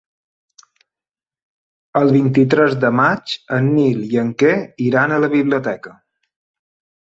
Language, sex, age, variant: Catalan, male, 30-39, Balear